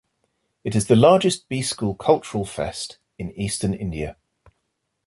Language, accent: English, England English